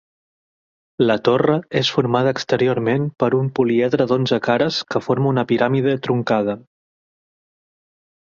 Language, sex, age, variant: Catalan, male, 30-39, Central